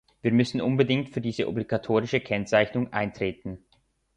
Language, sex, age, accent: German, male, 19-29, Schweizerdeutsch